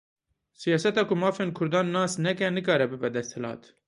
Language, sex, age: Kurdish, male, 30-39